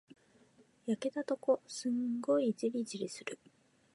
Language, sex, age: Japanese, female, 19-29